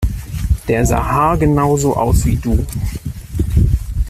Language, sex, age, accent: German, male, 30-39, Deutschland Deutsch